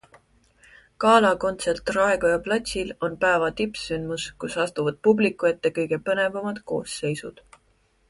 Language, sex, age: Estonian, female, 19-29